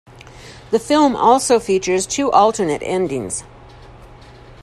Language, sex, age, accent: English, female, 60-69, United States English